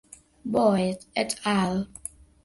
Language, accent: Spanish, Caribe: Cuba, Venezuela, Puerto Rico, República Dominicana, Panamá, Colombia caribeña, México caribeño, Costa del golfo de México